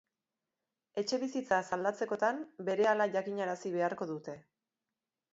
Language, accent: Basque, Erdialdekoa edo Nafarra (Gipuzkoa, Nafarroa)